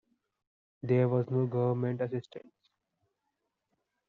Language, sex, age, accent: English, male, 19-29, India and South Asia (India, Pakistan, Sri Lanka)